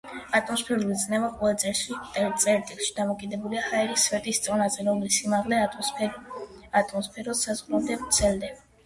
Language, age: Georgian, 19-29